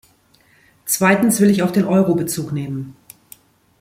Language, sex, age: German, female, 40-49